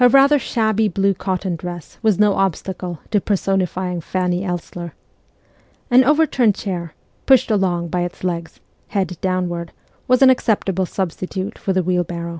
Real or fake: real